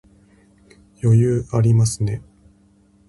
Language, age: Japanese, 19-29